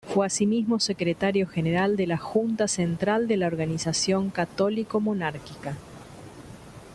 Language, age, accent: Spanish, 50-59, Rioplatense: Argentina, Uruguay, este de Bolivia, Paraguay